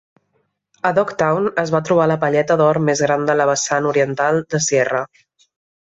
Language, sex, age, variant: Catalan, female, 19-29, Central